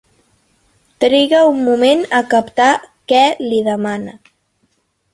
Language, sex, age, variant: Catalan, female, under 19, Central